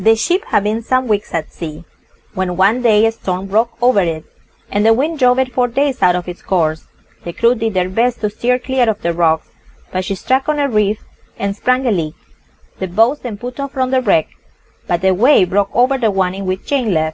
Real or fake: real